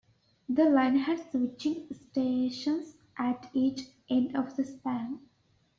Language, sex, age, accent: English, female, 19-29, England English